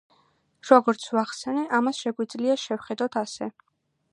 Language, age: Georgian, under 19